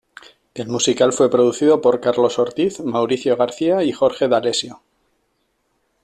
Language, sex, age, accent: Spanish, male, 40-49, España: Norte peninsular (Asturias, Castilla y León, Cantabria, País Vasco, Navarra, Aragón, La Rioja, Guadalajara, Cuenca)